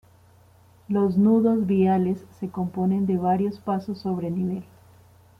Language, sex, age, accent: Spanish, female, 40-49, Andino-Pacífico: Colombia, Perú, Ecuador, oeste de Bolivia y Venezuela andina